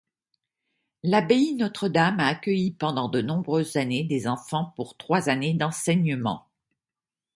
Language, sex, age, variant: French, female, 70-79, Français de métropole